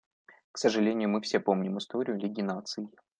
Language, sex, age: Russian, male, 19-29